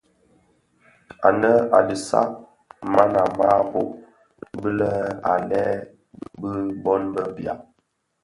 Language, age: Bafia, 19-29